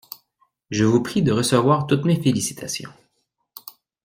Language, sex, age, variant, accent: French, male, 30-39, Français d'Amérique du Nord, Français du Canada